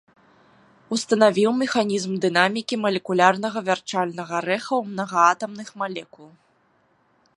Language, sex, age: Belarusian, female, 30-39